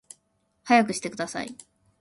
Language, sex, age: Japanese, female, 19-29